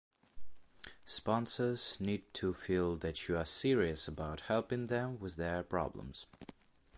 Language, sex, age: English, male, under 19